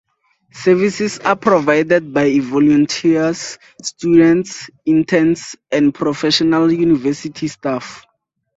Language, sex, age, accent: English, male, under 19, Southern African (South Africa, Zimbabwe, Namibia)